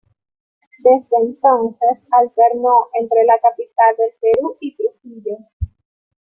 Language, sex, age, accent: Spanish, female, 30-39, Andino-Pacífico: Colombia, Perú, Ecuador, oeste de Bolivia y Venezuela andina